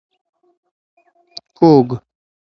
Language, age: Pashto, 19-29